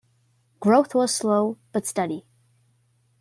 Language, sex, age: English, female, under 19